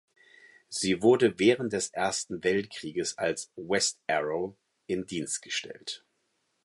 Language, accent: German, Deutschland Deutsch